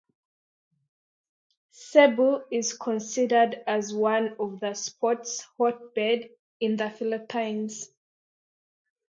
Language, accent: English, Ugandan english